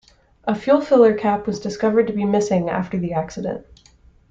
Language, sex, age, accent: English, female, 19-29, United States English